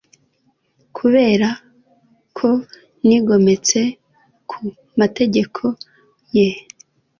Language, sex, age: Kinyarwanda, female, under 19